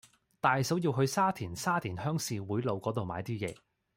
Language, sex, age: Cantonese, male, 19-29